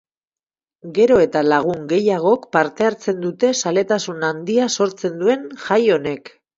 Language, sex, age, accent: Basque, female, 40-49, Mendebalekoa (Araba, Bizkaia, Gipuzkoako mendebaleko herri batzuk)